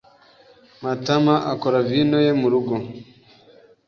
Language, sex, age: Kinyarwanda, male, 19-29